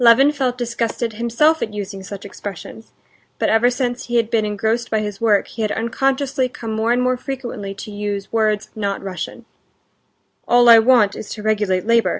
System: none